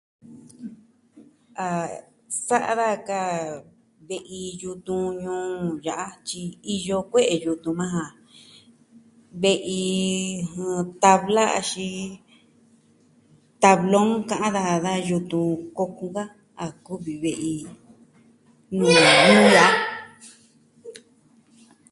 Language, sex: Southwestern Tlaxiaco Mixtec, female